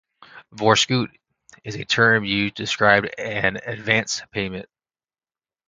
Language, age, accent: English, 19-29, United States English